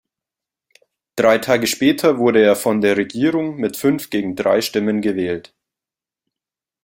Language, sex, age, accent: German, male, 19-29, Deutschland Deutsch